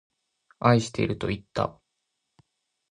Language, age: Japanese, 19-29